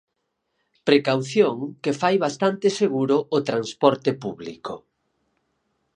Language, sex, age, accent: Galician, male, 50-59, Oriental (común en zona oriental)